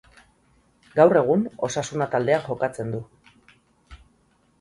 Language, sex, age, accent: Basque, female, 40-49, Erdialdekoa edo Nafarra (Gipuzkoa, Nafarroa)